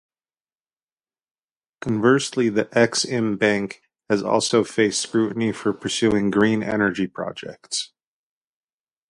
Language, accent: English, United States English